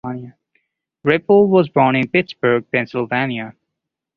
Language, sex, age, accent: English, male, 19-29, India and South Asia (India, Pakistan, Sri Lanka)